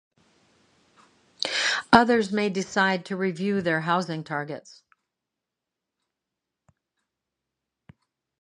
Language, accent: English, United States English